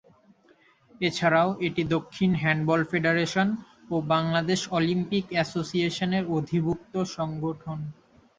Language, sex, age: Bengali, male, 19-29